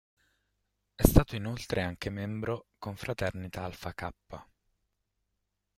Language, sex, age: Italian, male, 19-29